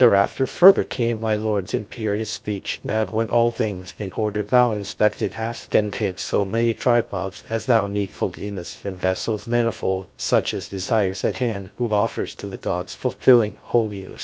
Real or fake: fake